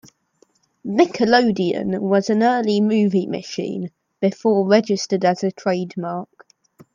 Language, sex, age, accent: English, male, under 19, England English